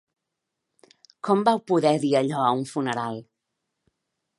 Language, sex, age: Catalan, female, 40-49